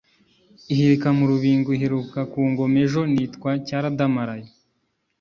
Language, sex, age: Kinyarwanda, male, 19-29